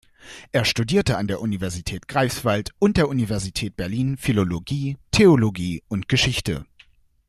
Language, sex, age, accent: German, male, under 19, Deutschland Deutsch